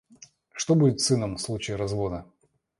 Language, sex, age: Russian, male, 40-49